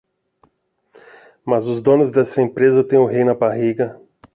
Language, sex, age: Portuguese, male, 40-49